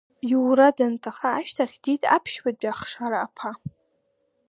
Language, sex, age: Abkhazian, female, 19-29